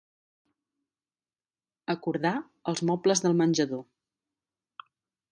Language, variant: Catalan, Central